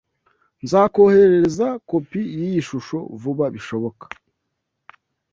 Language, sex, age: Kinyarwanda, male, 19-29